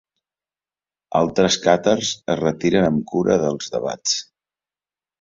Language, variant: Catalan, Central